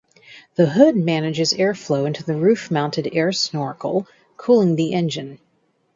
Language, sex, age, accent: English, female, 40-49, United States English